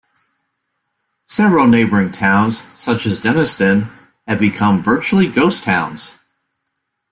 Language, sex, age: English, male, 50-59